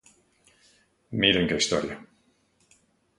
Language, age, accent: Galician, 50-59, Atlántico (seseo e gheada)